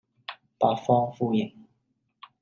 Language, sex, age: Cantonese, male, 19-29